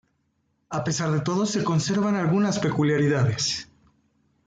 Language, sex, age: Spanish, male, 40-49